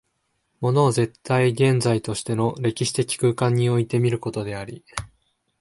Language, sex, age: Japanese, male, 19-29